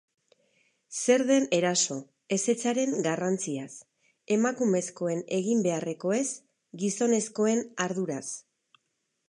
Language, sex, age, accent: Basque, female, 50-59, Erdialdekoa edo Nafarra (Gipuzkoa, Nafarroa)